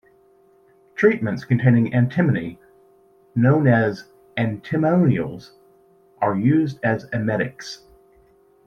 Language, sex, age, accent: English, male, 40-49, United States English